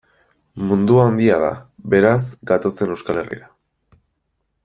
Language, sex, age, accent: Basque, male, 19-29, Erdialdekoa edo Nafarra (Gipuzkoa, Nafarroa)